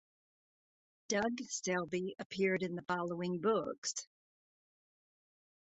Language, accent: English, United States English